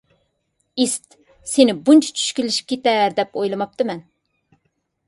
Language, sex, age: Uyghur, female, 30-39